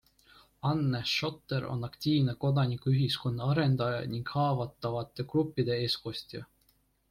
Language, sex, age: Estonian, male, 19-29